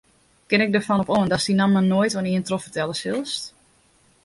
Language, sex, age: Western Frisian, female, 19-29